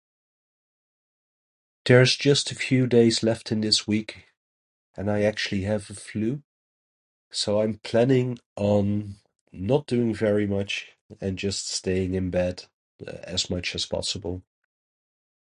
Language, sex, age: English, male, 30-39